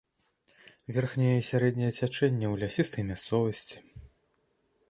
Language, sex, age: Belarusian, male, 30-39